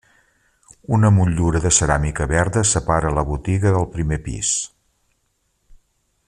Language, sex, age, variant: Catalan, male, 50-59, Central